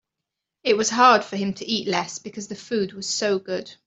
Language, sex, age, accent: English, female, 30-39, England English